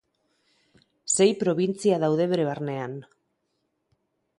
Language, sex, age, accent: Basque, female, 40-49, Mendebalekoa (Araba, Bizkaia, Gipuzkoako mendebaleko herri batzuk)